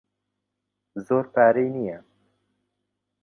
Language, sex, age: Central Kurdish, male, 19-29